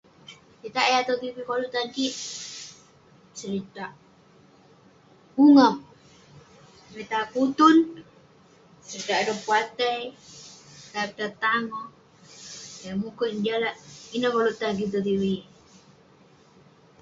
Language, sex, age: Western Penan, female, under 19